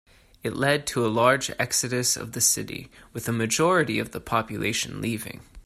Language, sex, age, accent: English, male, 30-39, United States English